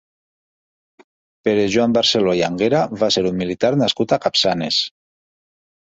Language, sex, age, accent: Catalan, male, 50-59, valencià